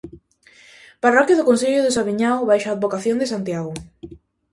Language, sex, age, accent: Galician, female, 19-29, Atlántico (seseo e gheada)